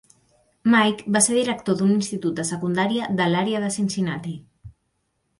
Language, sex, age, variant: Catalan, female, 19-29, Central